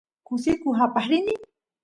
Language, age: Santiago del Estero Quichua, 30-39